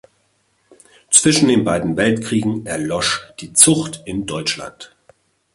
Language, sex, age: German, male, 40-49